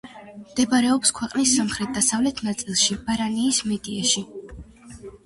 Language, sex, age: Georgian, female, 19-29